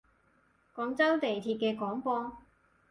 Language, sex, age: Cantonese, female, 30-39